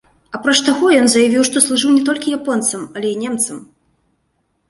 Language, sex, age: Belarusian, female, 30-39